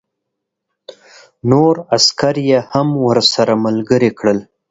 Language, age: Pashto, 19-29